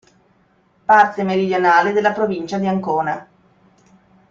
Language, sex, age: Italian, female, 40-49